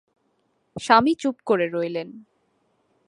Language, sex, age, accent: Bengali, female, 19-29, প্রমিত